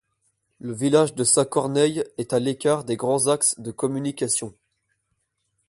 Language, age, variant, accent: French, under 19, Français d'Europe, Français de Belgique